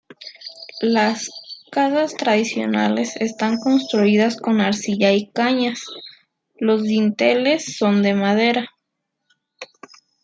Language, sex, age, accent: Spanish, female, 19-29, México